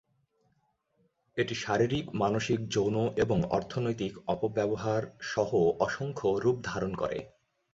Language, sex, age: Bengali, male, 19-29